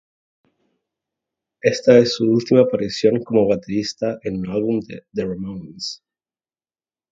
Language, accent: Spanish, Chileno: Chile, Cuyo